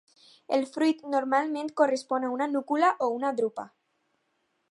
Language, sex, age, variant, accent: Catalan, female, under 19, Alacantí, valencià